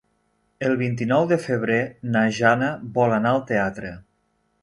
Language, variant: Catalan, Nord-Occidental